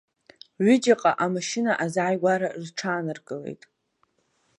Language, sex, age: Abkhazian, female, under 19